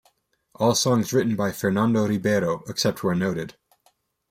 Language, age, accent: English, 19-29, United States English